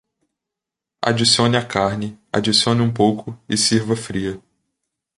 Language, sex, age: Portuguese, male, 19-29